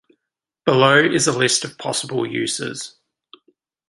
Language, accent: English, Australian English